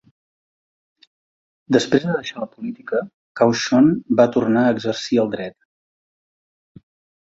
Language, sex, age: Catalan, male, 40-49